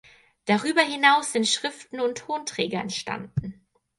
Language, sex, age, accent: German, female, 19-29, Deutschland Deutsch